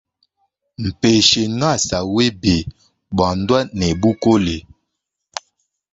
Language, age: Luba-Lulua, 19-29